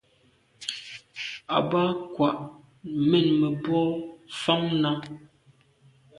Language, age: Medumba, 30-39